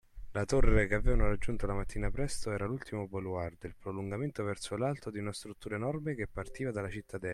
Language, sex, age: Italian, male, 19-29